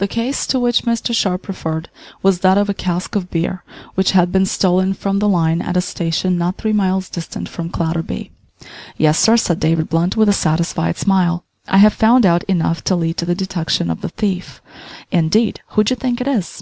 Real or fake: real